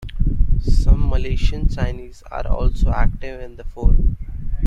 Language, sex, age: English, male, 19-29